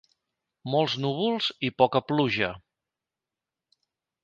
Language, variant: Catalan, Central